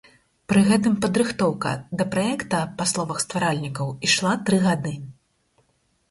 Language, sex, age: Belarusian, female, 30-39